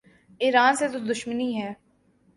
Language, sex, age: Urdu, female, 19-29